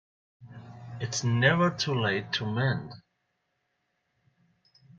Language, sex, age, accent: English, male, 30-39, United States English